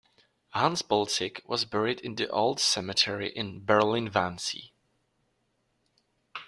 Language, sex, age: English, male, 19-29